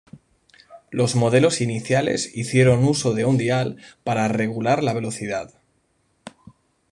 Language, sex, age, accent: Spanish, male, 19-29, España: Norte peninsular (Asturias, Castilla y León, Cantabria, País Vasco, Navarra, Aragón, La Rioja, Guadalajara, Cuenca)